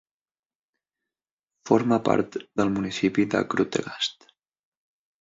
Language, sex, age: Catalan, male, 30-39